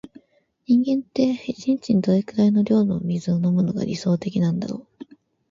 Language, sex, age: Japanese, female, 19-29